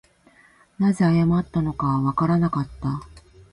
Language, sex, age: Japanese, female, 50-59